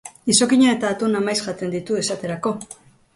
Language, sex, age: Basque, female, 50-59